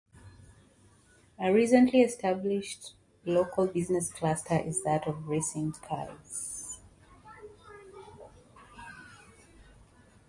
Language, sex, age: English, female, 30-39